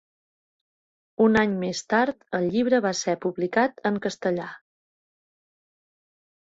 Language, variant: Catalan, Central